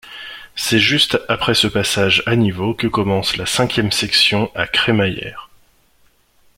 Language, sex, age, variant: French, male, 19-29, Français de métropole